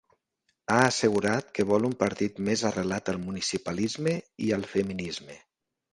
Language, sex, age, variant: Catalan, male, 40-49, Nord-Occidental